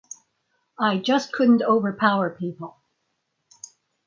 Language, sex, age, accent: English, female, 80-89, United States English